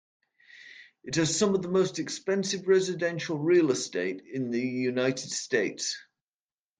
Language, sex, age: English, male, 50-59